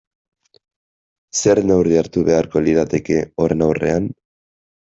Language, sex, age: Basque, male, 19-29